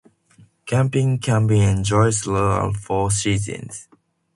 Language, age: English, under 19